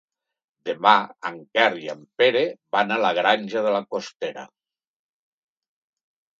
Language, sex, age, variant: Catalan, male, 60-69, Nord-Occidental